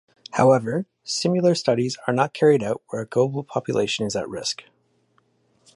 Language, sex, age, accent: English, male, 30-39, Canadian English